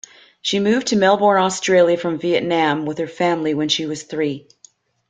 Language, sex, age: English, female, 50-59